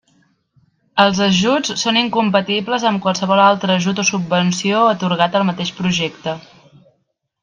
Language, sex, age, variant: Catalan, female, 19-29, Central